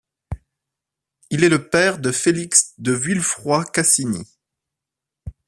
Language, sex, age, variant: French, male, 30-39, Français de métropole